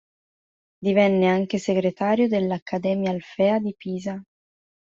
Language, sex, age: Italian, female, 19-29